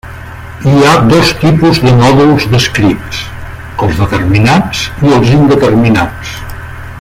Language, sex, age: Catalan, male, 60-69